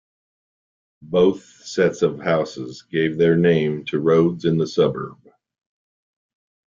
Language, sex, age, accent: English, male, 40-49, United States English